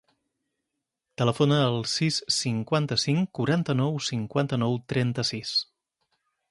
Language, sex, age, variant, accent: Catalan, male, 40-49, Central, central